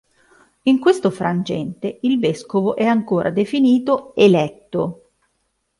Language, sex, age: Italian, female, 30-39